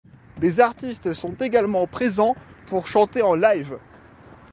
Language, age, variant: French, 19-29, Français de métropole